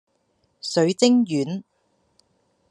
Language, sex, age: Cantonese, female, under 19